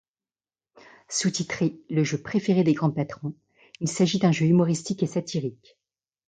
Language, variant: French, Français de métropole